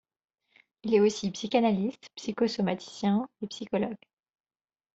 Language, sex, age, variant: French, female, 19-29, Français de métropole